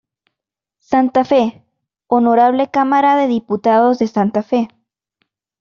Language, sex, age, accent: Spanish, female, under 19, América central